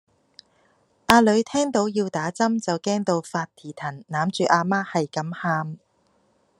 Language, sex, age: Cantonese, female, under 19